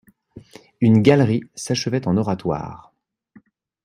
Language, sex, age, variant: French, male, 40-49, Français de métropole